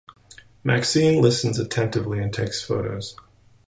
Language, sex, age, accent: English, male, 50-59, United States English